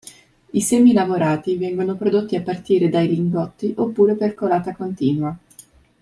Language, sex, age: Italian, female, 19-29